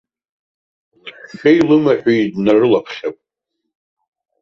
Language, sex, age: Abkhazian, male, 30-39